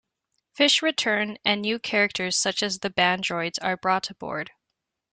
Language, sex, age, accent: English, female, 19-29, Canadian English